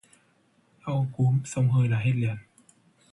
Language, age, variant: Vietnamese, 19-29, Hà Nội